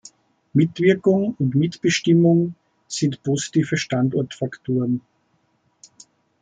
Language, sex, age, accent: German, male, 40-49, Österreichisches Deutsch